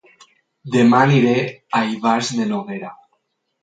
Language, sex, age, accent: Catalan, male, 19-29, valencià